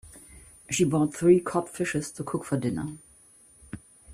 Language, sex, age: English, female, 50-59